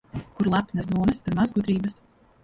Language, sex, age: Latvian, female, 30-39